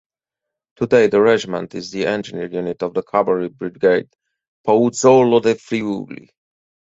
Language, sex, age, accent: English, male, 40-49, United States English